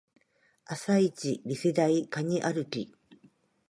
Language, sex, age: Japanese, female, 50-59